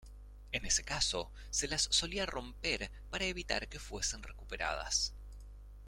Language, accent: Spanish, Rioplatense: Argentina, Uruguay, este de Bolivia, Paraguay